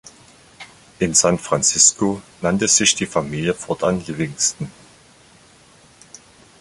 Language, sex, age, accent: German, male, 50-59, Deutschland Deutsch